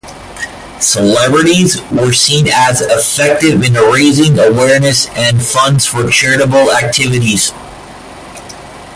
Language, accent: English, Canadian English